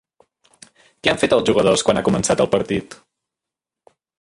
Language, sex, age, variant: Catalan, male, 19-29, Central